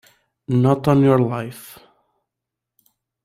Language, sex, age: English, male, 19-29